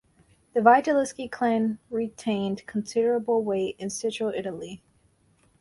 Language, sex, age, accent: English, female, 19-29, United States English